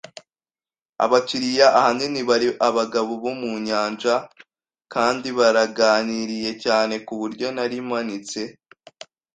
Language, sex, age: Kinyarwanda, male, 19-29